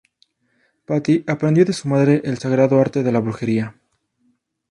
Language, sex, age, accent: Spanish, male, 19-29, México